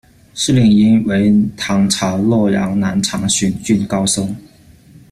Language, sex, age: Chinese, male, 19-29